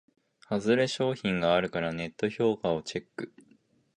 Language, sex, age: Japanese, male, 19-29